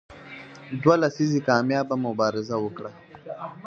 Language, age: Pashto, 19-29